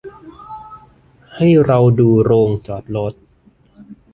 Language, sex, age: Thai, male, 30-39